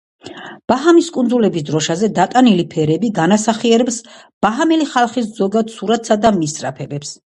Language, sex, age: Georgian, female, 50-59